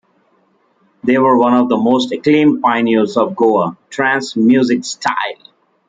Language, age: English, 30-39